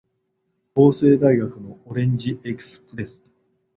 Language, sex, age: Japanese, male, 40-49